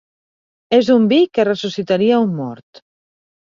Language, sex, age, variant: Catalan, female, 40-49, Central